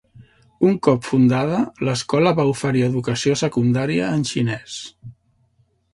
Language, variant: Catalan, Central